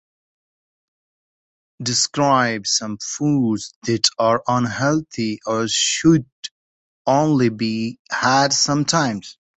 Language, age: English, 30-39